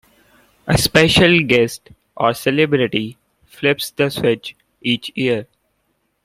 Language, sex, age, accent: English, male, 19-29, India and South Asia (India, Pakistan, Sri Lanka)